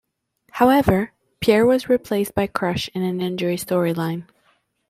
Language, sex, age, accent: English, female, 30-39, Canadian English